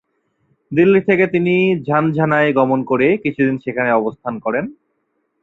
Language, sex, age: Bengali, male, 30-39